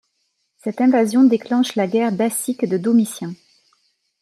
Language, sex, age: French, female, 40-49